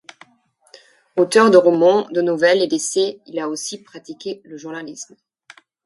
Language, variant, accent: French, Français d'Europe, Français d’Allemagne